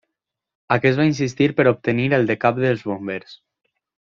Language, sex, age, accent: Catalan, male, 19-29, valencià